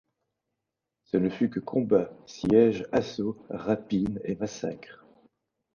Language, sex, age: French, male, 30-39